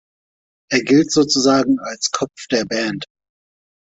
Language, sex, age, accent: German, male, 40-49, Deutschland Deutsch